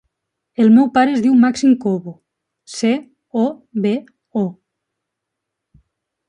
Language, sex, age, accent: Catalan, female, 30-39, valencià